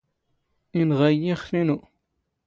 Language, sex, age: Standard Moroccan Tamazight, male, 30-39